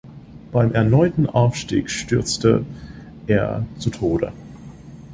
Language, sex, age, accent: German, male, 19-29, Amerikanisches Deutsch